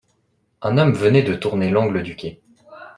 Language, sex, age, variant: French, male, 19-29, Français de métropole